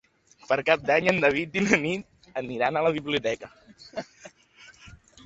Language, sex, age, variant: Catalan, male, 19-29, Nord-Occidental